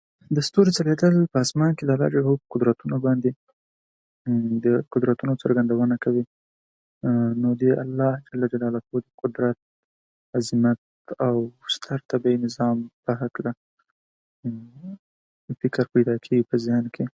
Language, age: Pashto, 19-29